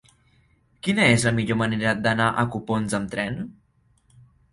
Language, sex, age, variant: Catalan, male, under 19, Central